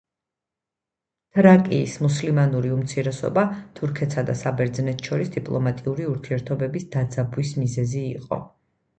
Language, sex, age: Georgian, female, 30-39